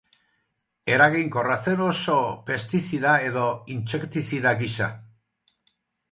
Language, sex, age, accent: Basque, male, 70-79, Erdialdekoa edo Nafarra (Gipuzkoa, Nafarroa)